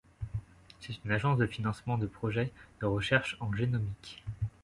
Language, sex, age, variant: French, male, 19-29, Français de métropole